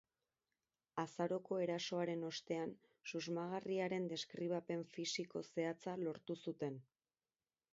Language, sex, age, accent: Basque, female, 30-39, Erdialdekoa edo Nafarra (Gipuzkoa, Nafarroa)